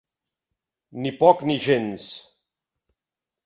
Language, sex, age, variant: Catalan, male, 50-59, Central